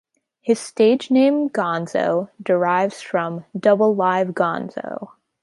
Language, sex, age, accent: English, female, under 19, United States English